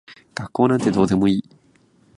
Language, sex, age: Japanese, male, 19-29